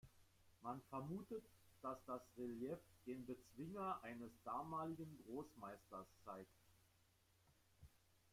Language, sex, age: German, male, 50-59